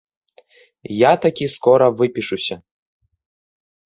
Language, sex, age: Belarusian, male, 19-29